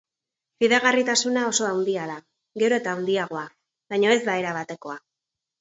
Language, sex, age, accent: Basque, female, 40-49, Erdialdekoa edo Nafarra (Gipuzkoa, Nafarroa)